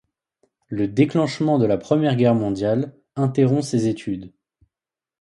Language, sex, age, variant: French, male, 19-29, Français de métropole